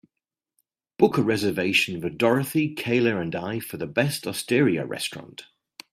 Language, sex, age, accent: English, male, 40-49, England English